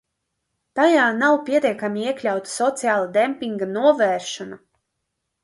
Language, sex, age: Latvian, female, 19-29